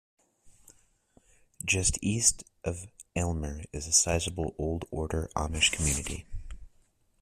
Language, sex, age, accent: English, male, 30-39, United States English